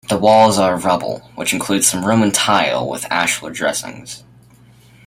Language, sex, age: English, male, under 19